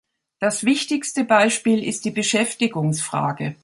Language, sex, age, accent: German, female, 70-79, Deutschland Deutsch